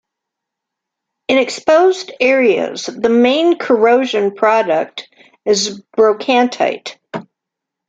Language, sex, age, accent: English, female, 50-59, United States English